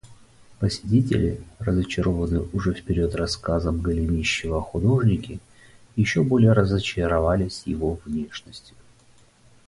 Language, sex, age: Russian, male, 40-49